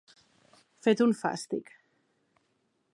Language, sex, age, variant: Catalan, female, 40-49, Central